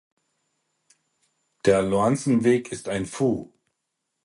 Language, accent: German, Österreichisches Deutsch